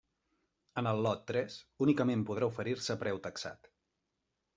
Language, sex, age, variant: Catalan, male, 30-39, Central